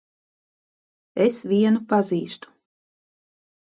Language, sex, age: Latvian, female, 40-49